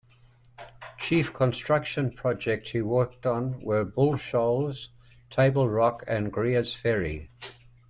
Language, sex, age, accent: English, male, 70-79, New Zealand English